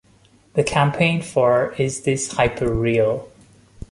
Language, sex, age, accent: English, male, 30-39, India and South Asia (India, Pakistan, Sri Lanka)